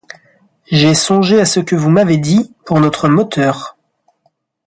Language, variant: French, Français de métropole